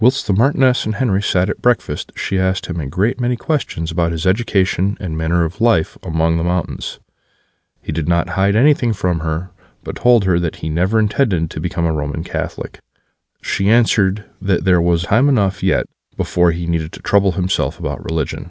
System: none